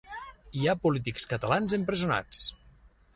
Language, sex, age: Catalan, male, 40-49